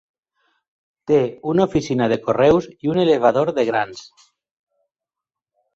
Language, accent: Catalan, valencià